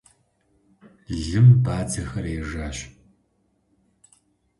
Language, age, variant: Kabardian, 30-39, Адыгэбзэ (Къэбэрдей, Кирил, псоми зэдай)